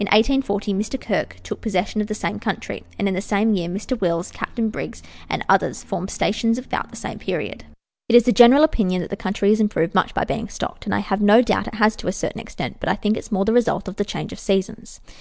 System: none